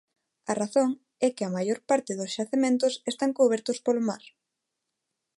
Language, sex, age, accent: Galician, female, 19-29, Neofalante